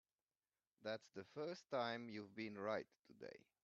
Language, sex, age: English, male, 50-59